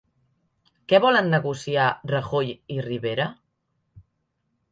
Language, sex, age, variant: Catalan, female, 30-39, Septentrional